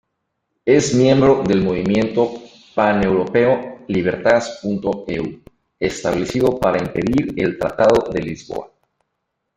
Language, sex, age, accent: Spanish, male, 40-49, México